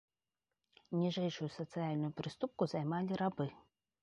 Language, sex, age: Belarusian, female, 30-39